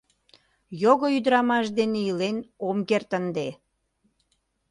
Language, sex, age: Mari, female, 40-49